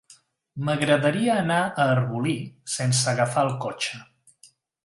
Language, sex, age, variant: Catalan, male, 40-49, Central